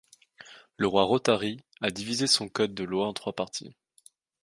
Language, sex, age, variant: French, male, 19-29, Français de métropole